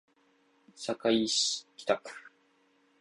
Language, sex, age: Japanese, male, 19-29